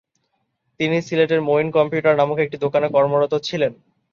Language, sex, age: Bengali, male, 19-29